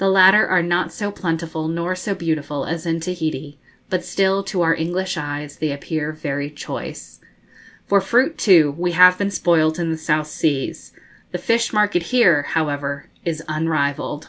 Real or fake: real